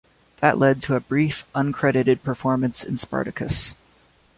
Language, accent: English, United States English